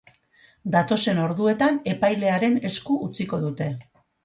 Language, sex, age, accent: Basque, female, 40-49, Mendebalekoa (Araba, Bizkaia, Gipuzkoako mendebaleko herri batzuk)